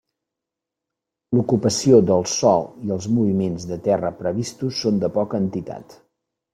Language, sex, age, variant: Catalan, male, 50-59, Central